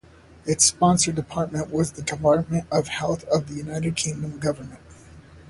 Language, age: English, 40-49